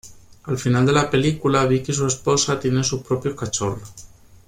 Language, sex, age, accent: Spanish, male, 19-29, España: Sur peninsular (Andalucia, Extremadura, Murcia)